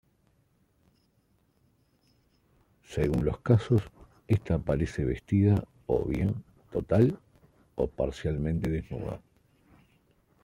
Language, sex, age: Spanish, male, 30-39